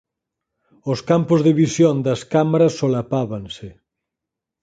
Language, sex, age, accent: Galician, male, 30-39, Normativo (estándar)